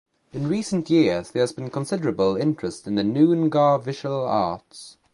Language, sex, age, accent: English, male, under 19, England English